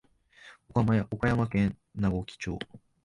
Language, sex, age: Japanese, male, 19-29